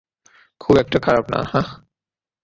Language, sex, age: Bengali, male, 19-29